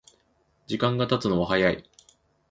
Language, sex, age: Japanese, male, 19-29